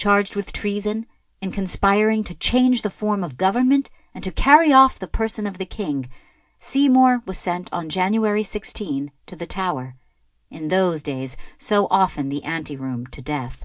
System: none